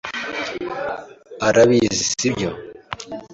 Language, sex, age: Kinyarwanda, male, 19-29